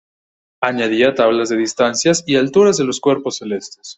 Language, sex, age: Spanish, male, 19-29